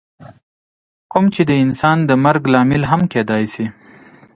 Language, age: Pashto, 19-29